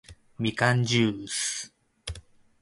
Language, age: Japanese, 30-39